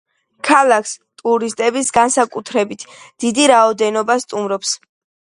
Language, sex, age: Georgian, female, 30-39